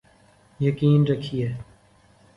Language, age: Urdu, 19-29